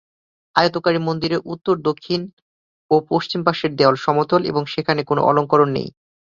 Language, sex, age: Bengali, male, 19-29